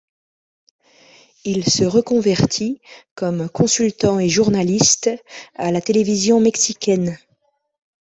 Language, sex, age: French, female, 50-59